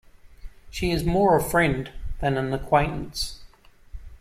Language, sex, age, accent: English, male, 50-59, Australian English